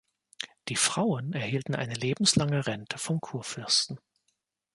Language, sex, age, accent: German, male, 30-39, Deutschland Deutsch